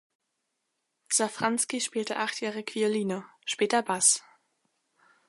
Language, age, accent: German, under 19, Deutschland Deutsch